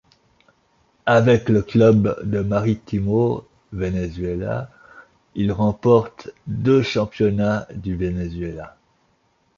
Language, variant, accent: French, Français d'Europe, Français de Suisse